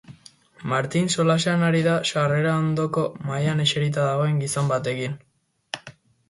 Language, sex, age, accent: Basque, female, 90+, Erdialdekoa edo Nafarra (Gipuzkoa, Nafarroa)